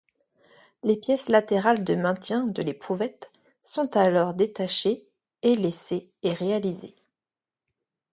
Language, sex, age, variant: French, female, 30-39, Français de métropole